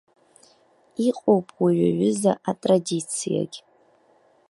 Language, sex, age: Abkhazian, female, under 19